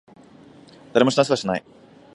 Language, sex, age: Japanese, male, 19-29